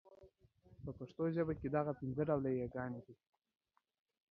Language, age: Pashto, under 19